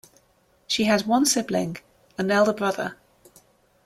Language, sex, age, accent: English, female, 30-39, England English